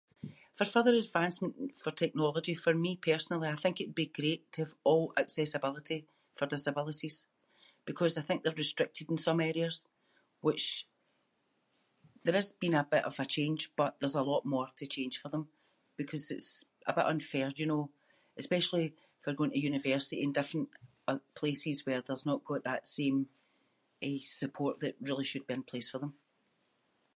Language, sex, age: Scots, female, 60-69